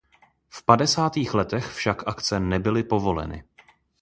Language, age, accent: Czech, 19-29, pražský